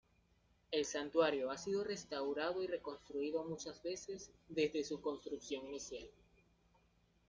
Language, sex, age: Spanish, male, 19-29